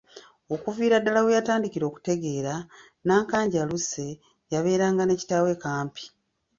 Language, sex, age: Ganda, female, 50-59